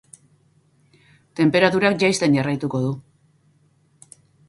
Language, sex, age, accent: Basque, female, 40-49, Mendebalekoa (Araba, Bizkaia, Gipuzkoako mendebaleko herri batzuk)